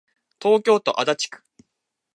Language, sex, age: Japanese, male, 19-29